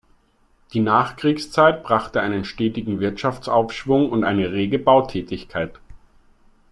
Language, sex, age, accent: German, male, 30-39, Österreichisches Deutsch